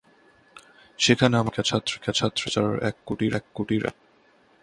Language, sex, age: Bengali, male, 19-29